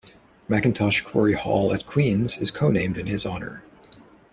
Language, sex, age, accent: English, male, 30-39, United States English